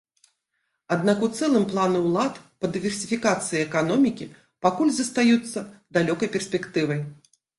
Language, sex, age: Belarusian, female, 40-49